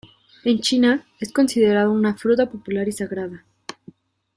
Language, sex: Spanish, female